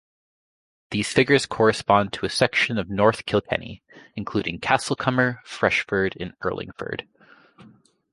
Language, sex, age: English, female, 19-29